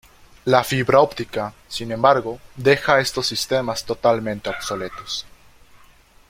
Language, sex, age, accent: Spanish, male, 19-29, México